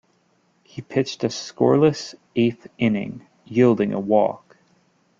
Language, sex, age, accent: English, male, 19-29, United States English